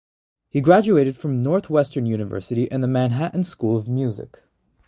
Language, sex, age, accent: English, male, under 19, United States English